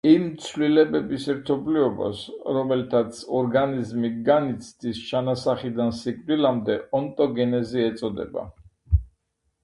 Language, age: Georgian, 60-69